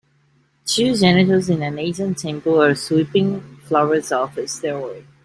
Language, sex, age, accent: English, female, 19-29, Canadian English